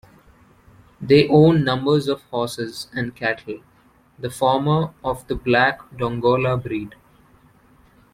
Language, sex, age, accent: English, male, 19-29, India and South Asia (India, Pakistan, Sri Lanka)